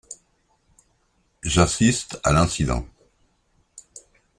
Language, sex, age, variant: French, male, 60-69, Français de métropole